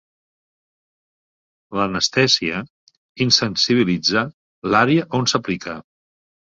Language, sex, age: Catalan, male, 50-59